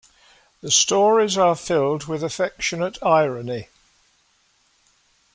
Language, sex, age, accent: English, male, 70-79, England English